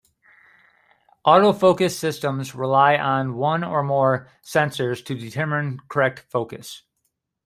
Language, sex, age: English, male, 30-39